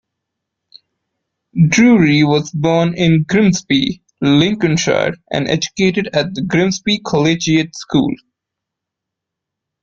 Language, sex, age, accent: English, male, 19-29, India and South Asia (India, Pakistan, Sri Lanka)